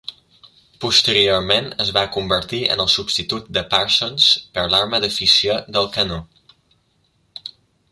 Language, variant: Catalan, Septentrional